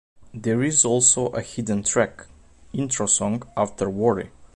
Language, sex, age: English, male, 19-29